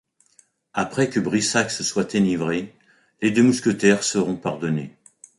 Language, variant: French, Français de métropole